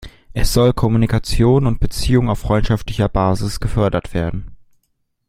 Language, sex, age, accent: German, male, 19-29, Deutschland Deutsch